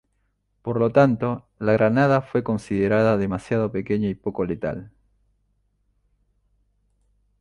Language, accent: Spanish, Rioplatense: Argentina, Uruguay, este de Bolivia, Paraguay